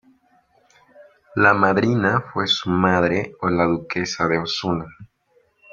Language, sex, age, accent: Spanish, male, 19-29, México